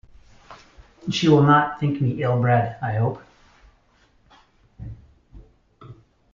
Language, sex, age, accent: English, male, 50-59, Canadian English